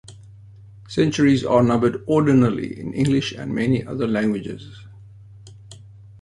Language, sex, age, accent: English, male, 60-69, Southern African (South Africa, Zimbabwe, Namibia)